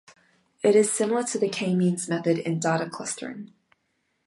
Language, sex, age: English, female, 19-29